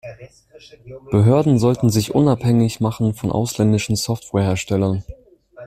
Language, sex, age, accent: German, male, 19-29, Deutschland Deutsch